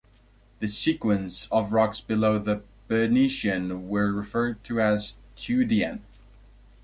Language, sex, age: English, male, 19-29